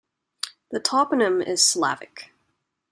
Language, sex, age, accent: English, female, 19-29, Canadian English